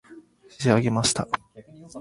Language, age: Japanese, 19-29